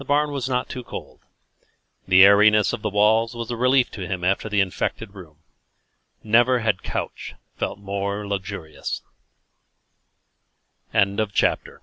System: none